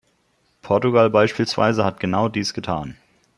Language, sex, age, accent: German, male, 30-39, Deutschland Deutsch